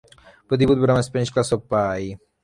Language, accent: Bengali, প্রমিত; চলিত